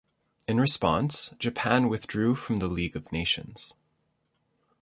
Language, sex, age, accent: English, male, 30-39, Canadian English